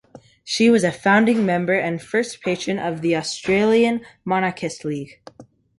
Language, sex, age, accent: English, male, under 19, United States English